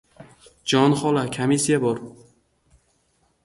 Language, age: Uzbek, 19-29